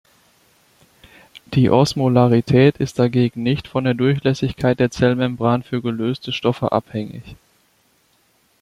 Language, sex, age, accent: German, male, 19-29, Deutschland Deutsch